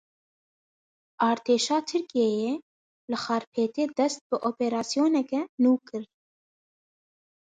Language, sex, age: Kurdish, female, 19-29